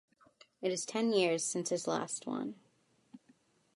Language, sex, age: English, female, under 19